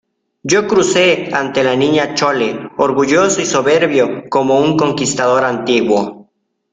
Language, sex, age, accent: Spanish, male, 19-29, México